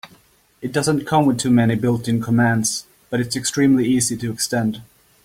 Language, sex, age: English, male, 30-39